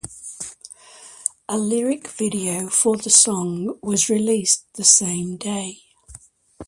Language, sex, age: English, female, 60-69